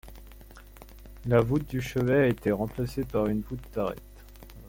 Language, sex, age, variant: French, male, 19-29, Français de métropole